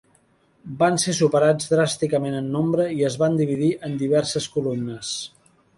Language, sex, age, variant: Catalan, male, 50-59, Central